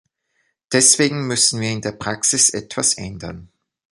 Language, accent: German, Österreichisches Deutsch